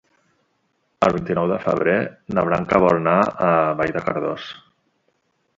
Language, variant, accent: Catalan, Central, central